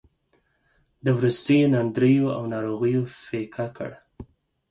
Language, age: Pashto, 30-39